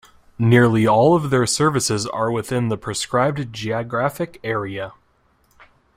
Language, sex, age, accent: English, male, 19-29, United States English